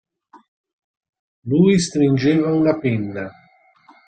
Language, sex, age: Italian, male, 30-39